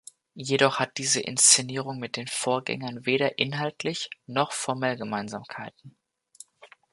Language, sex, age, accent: German, male, 19-29, Deutschland Deutsch